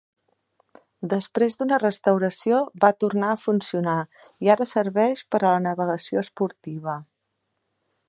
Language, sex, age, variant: Catalan, female, 40-49, Central